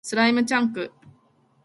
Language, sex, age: Japanese, female, 19-29